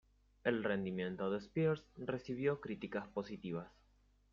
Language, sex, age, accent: Spanish, male, 19-29, Rioplatense: Argentina, Uruguay, este de Bolivia, Paraguay